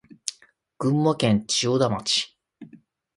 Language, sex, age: Japanese, male, 30-39